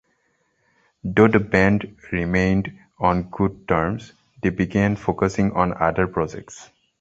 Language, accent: English, India and South Asia (India, Pakistan, Sri Lanka)